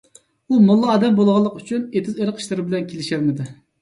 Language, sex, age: Uyghur, male, 30-39